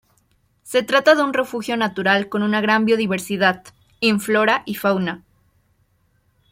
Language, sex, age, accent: Spanish, female, 19-29, México